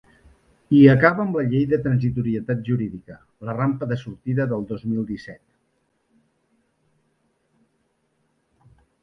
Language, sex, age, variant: Catalan, male, 50-59, Central